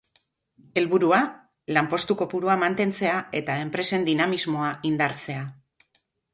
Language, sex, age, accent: Basque, female, 60-69, Mendebalekoa (Araba, Bizkaia, Gipuzkoako mendebaleko herri batzuk)